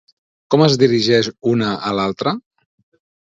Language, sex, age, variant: Catalan, male, 40-49, Central